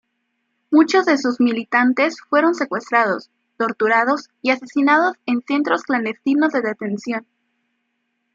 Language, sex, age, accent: Spanish, female, under 19, México